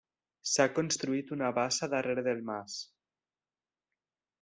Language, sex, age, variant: Catalan, male, under 19, Septentrional